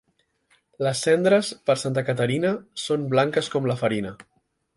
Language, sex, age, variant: Catalan, male, 19-29, Central